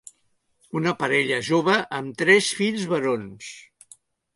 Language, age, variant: Catalan, 60-69, Central